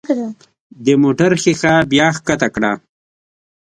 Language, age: Pashto, 40-49